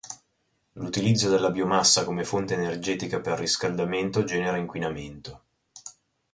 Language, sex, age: Italian, male, 30-39